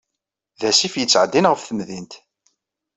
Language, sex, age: Kabyle, male, 40-49